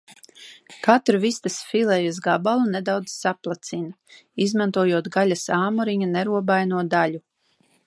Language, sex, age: Latvian, female, 40-49